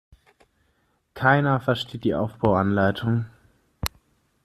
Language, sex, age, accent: German, male, 19-29, Deutschland Deutsch